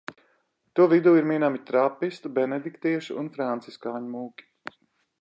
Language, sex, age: Latvian, male, 40-49